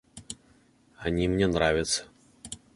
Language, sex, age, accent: Russian, male, under 19, Русский